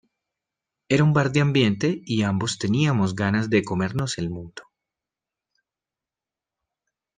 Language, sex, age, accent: Spanish, male, 30-39, Andino-Pacífico: Colombia, Perú, Ecuador, oeste de Bolivia y Venezuela andina